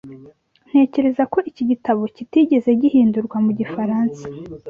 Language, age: Kinyarwanda, 19-29